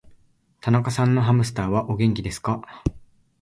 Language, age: Japanese, 19-29